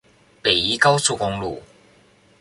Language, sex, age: Chinese, male, under 19